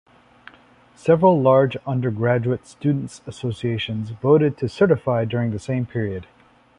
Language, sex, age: English, male, 30-39